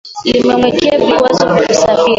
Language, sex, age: Swahili, female, 19-29